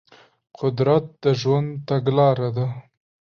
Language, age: Pashto, 19-29